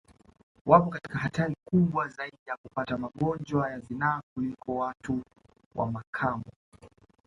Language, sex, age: Swahili, male, 19-29